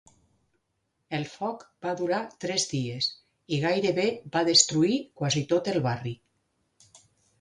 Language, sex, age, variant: Catalan, female, 50-59, Nord-Occidental